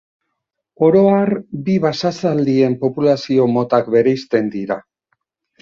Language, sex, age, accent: Basque, male, 60-69, Mendebalekoa (Araba, Bizkaia, Gipuzkoako mendebaleko herri batzuk)